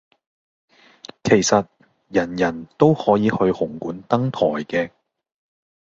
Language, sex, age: Cantonese, male, 40-49